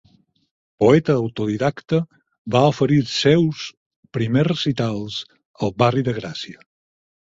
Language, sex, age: Catalan, male, 50-59